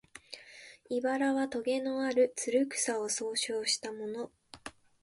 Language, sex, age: Japanese, female, 19-29